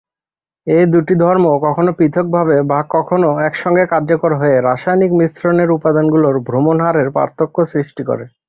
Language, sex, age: Bengali, male, 30-39